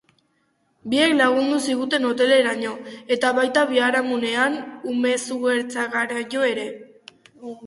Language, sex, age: Basque, female, under 19